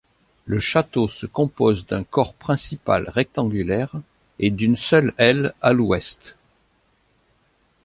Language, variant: French, Français de métropole